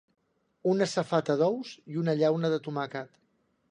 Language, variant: Catalan, Central